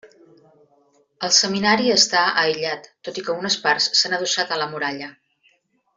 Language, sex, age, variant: Catalan, female, 40-49, Central